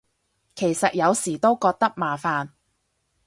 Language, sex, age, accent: Cantonese, female, 30-39, 广州音